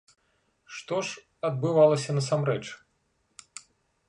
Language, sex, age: Belarusian, male, 50-59